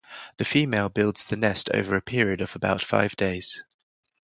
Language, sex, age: English, male, 30-39